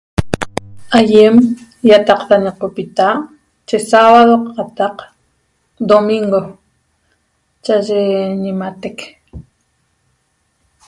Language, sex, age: Toba, female, 40-49